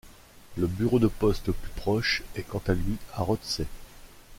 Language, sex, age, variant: French, male, 40-49, Français de métropole